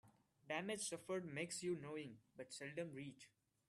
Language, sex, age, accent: English, male, 19-29, India and South Asia (India, Pakistan, Sri Lanka)